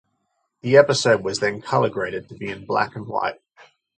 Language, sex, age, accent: English, male, 30-39, Australian English